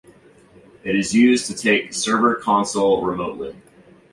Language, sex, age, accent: English, male, 19-29, United States English